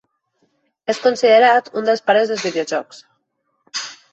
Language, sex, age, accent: Catalan, female, 30-39, valencià